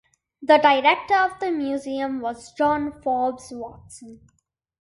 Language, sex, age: English, male, under 19